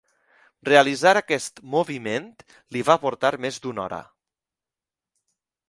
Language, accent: Catalan, valencià